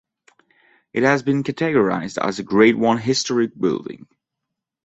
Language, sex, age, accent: English, male, 30-39, United States English